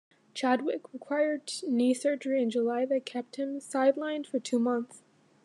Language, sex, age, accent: English, female, under 19, United States English